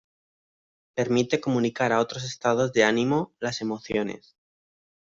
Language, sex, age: Spanish, male, 19-29